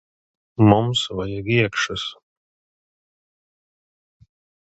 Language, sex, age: Latvian, male, 30-39